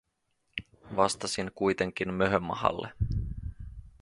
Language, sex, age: Finnish, male, 30-39